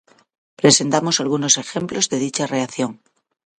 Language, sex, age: Spanish, female, 40-49